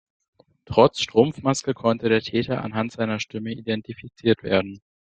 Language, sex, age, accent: German, male, 19-29, Deutschland Deutsch